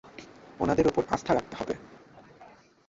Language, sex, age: Bengali, male, 19-29